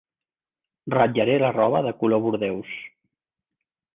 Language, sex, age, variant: Catalan, male, 50-59, Central